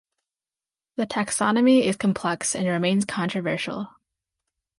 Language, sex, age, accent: English, female, under 19, United States English